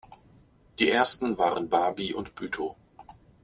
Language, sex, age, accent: German, male, 50-59, Deutschland Deutsch